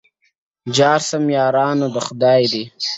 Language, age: Pashto, 19-29